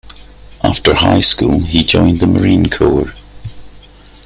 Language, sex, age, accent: English, male, 40-49, Scottish English